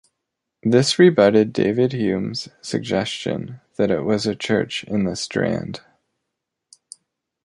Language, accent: English, United States English